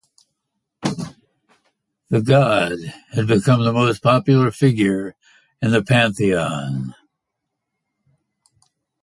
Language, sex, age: English, male, 80-89